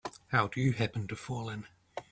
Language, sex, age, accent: English, male, 30-39, New Zealand English